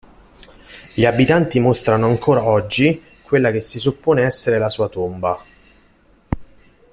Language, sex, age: Italian, male, 40-49